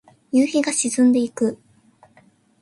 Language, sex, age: Japanese, female, 19-29